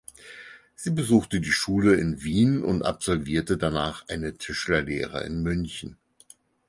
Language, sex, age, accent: German, male, 50-59, Deutschland Deutsch